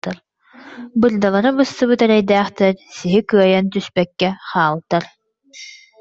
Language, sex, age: Yakut, female, under 19